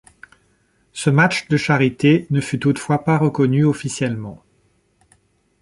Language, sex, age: French, male, 30-39